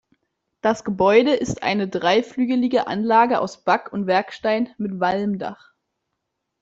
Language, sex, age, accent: German, female, 19-29, Deutschland Deutsch